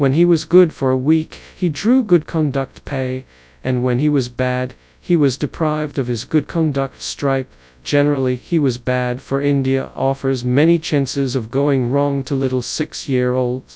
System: TTS, FastPitch